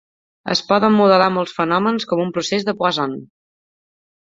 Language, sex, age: Catalan, female, 30-39